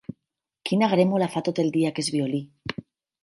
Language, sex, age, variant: Catalan, female, 40-49, Nord-Occidental